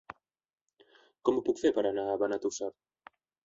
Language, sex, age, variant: Catalan, male, 19-29, Central